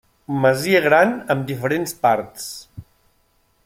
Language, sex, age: Catalan, male, 60-69